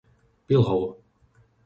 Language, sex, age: Slovak, male, 30-39